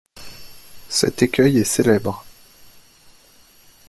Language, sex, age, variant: French, male, 19-29, Français de métropole